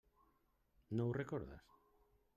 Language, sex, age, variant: Catalan, male, 50-59, Central